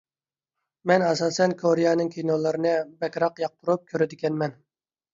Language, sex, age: Uyghur, male, 30-39